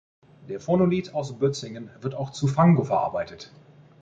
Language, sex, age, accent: German, male, 40-49, Deutschland Deutsch